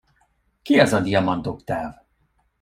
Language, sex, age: Hungarian, male, 30-39